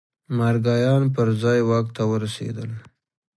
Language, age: Pashto, 30-39